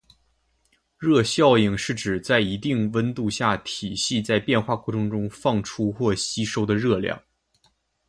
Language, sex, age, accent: Chinese, male, 19-29, 出生地：黑龙江省